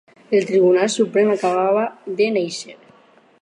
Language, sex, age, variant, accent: Catalan, female, under 19, Alacantí, valencià